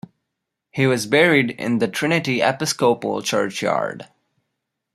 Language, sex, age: English, male, 50-59